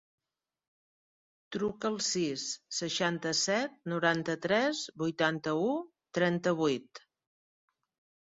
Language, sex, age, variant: Catalan, female, 50-59, Central